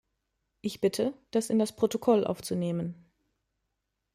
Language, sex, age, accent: German, female, 30-39, Deutschland Deutsch